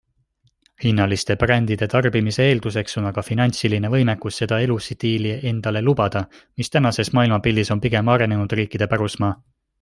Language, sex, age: Estonian, male, 19-29